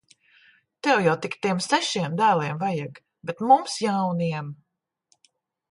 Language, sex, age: Latvian, female, 60-69